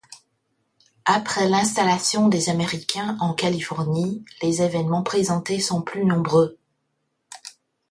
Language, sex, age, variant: French, female, 50-59, Français de métropole